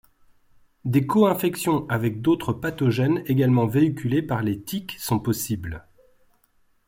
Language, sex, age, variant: French, male, 40-49, Français de métropole